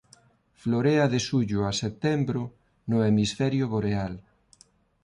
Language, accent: Galician, Neofalante